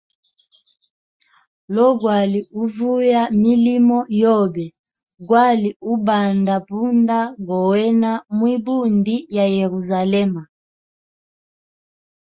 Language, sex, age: Hemba, female, 30-39